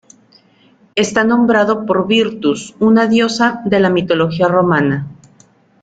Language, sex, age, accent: Spanish, female, 30-39, México